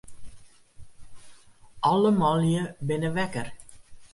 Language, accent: Western Frisian, Wâldfrysk